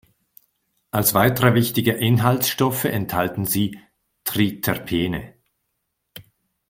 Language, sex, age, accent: German, male, 40-49, Schweizerdeutsch